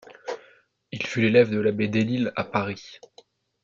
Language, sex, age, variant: French, male, under 19, Français de métropole